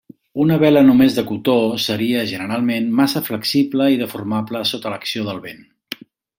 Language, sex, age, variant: Catalan, male, 50-59, Central